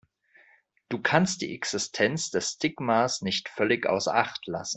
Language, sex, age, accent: German, male, 40-49, Deutschland Deutsch